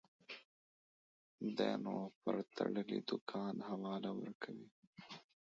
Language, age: Pashto, 30-39